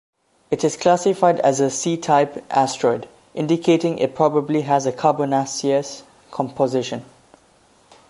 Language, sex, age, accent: English, male, under 19, Southern African (South Africa, Zimbabwe, Namibia)